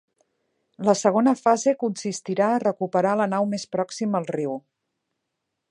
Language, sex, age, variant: Catalan, female, 40-49, Central